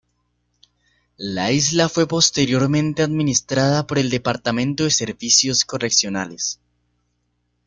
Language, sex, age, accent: Spanish, male, 19-29, Andino-Pacífico: Colombia, Perú, Ecuador, oeste de Bolivia y Venezuela andina